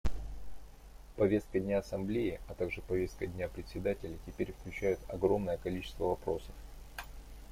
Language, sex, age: Russian, male, 30-39